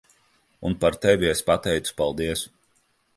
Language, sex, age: Latvian, male, 30-39